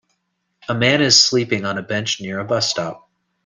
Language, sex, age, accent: English, male, 40-49, United States English